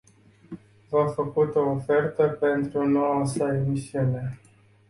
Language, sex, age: Romanian, male, 40-49